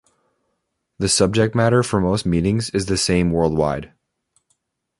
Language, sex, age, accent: English, male, 19-29, United States English